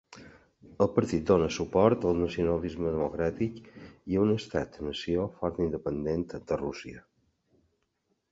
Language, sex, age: Catalan, male, 60-69